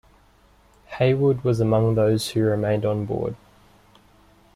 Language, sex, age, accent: English, male, 19-29, Australian English